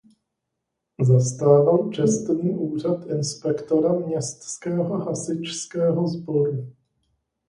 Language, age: Czech, 30-39